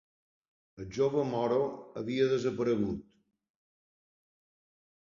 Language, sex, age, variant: Catalan, male, 60-69, Balear